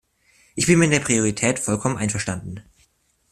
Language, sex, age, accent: German, male, under 19, Deutschland Deutsch